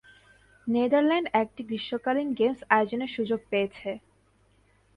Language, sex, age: Bengali, female, 19-29